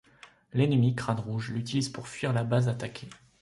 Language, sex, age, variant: French, male, 30-39, Français de métropole